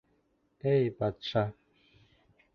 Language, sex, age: Bashkir, male, 19-29